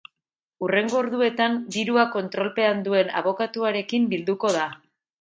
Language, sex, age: Basque, female, 40-49